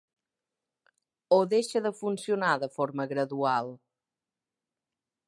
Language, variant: Catalan, Balear